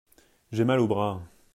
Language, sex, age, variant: French, male, 19-29, Français de métropole